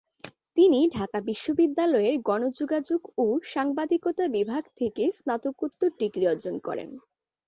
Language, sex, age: Bengali, female, under 19